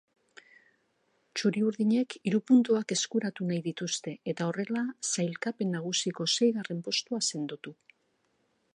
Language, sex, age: Basque, female, 60-69